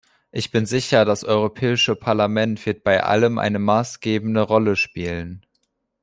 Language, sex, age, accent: German, male, under 19, Deutschland Deutsch